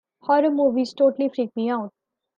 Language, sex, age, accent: English, female, 19-29, India and South Asia (India, Pakistan, Sri Lanka)